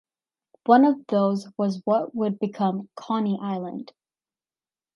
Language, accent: English, United States English